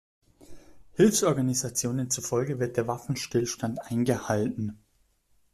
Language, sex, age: German, male, 30-39